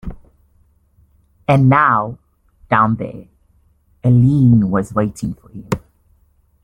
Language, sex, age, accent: English, male, 19-29, Southern African (South Africa, Zimbabwe, Namibia)